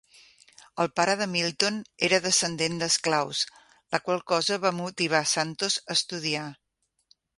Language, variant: Catalan, Central